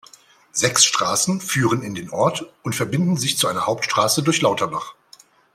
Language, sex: German, male